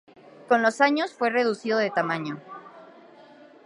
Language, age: Spanish, 19-29